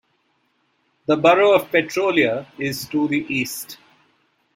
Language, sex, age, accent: English, male, 50-59, India and South Asia (India, Pakistan, Sri Lanka)